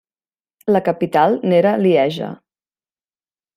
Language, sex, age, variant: Catalan, female, 40-49, Central